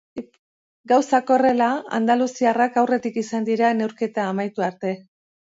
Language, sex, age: Basque, female, 50-59